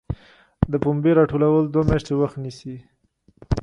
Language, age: Pashto, 30-39